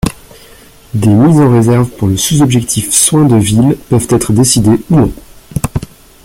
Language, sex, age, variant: French, male, 19-29, Français de métropole